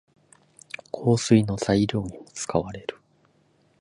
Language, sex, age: Japanese, male, 19-29